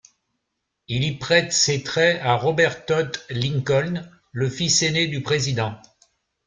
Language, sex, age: French, male, 70-79